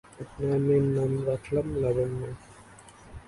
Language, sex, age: Bengali, male, 19-29